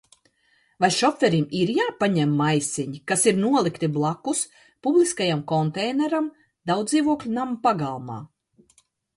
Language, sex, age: Latvian, female, 50-59